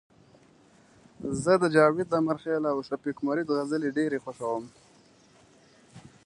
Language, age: Pashto, 19-29